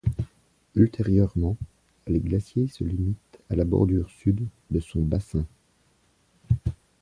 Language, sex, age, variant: French, male, 50-59, Français de métropole